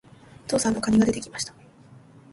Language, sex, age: Japanese, female, under 19